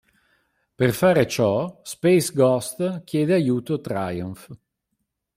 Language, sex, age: Italian, male, 50-59